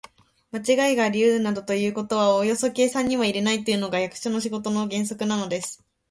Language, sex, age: Japanese, female, 19-29